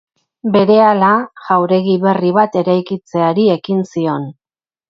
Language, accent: Basque, Erdialdekoa edo Nafarra (Gipuzkoa, Nafarroa)